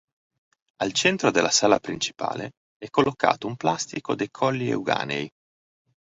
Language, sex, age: Italian, male, 40-49